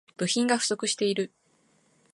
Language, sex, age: Japanese, female, 19-29